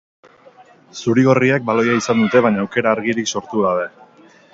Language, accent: Basque, Erdialdekoa edo Nafarra (Gipuzkoa, Nafarroa)